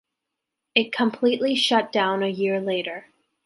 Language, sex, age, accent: English, female, 19-29, Canadian English